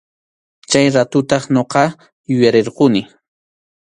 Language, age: Arequipa-La Unión Quechua, 30-39